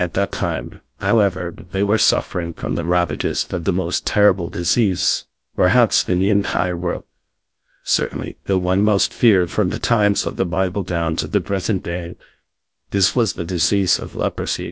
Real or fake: fake